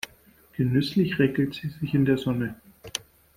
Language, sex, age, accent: German, male, 40-49, Deutschland Deutsch